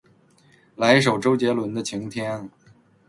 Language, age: Chinese, 30-39